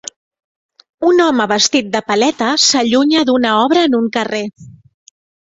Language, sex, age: Catalan, female, 30-39